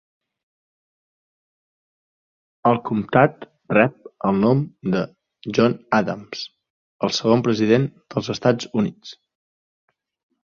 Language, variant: Catalan, Central